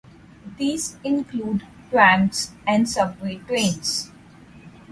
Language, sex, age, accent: English, female, 19-29, India and South Asia (India, Pakistan, Sri Lanka)